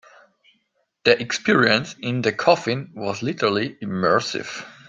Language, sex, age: English, male, 19-29